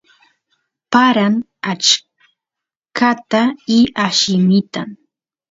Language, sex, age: Santiago del Estero Quichua, female, 30-39